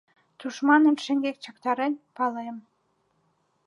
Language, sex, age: Mari, female, 19-29